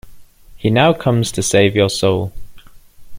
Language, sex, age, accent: English, male, 19-29, England English